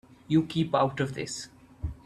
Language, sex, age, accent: English, male, 19-29, India and South Asia (India, Pakistan, Sri Lanka)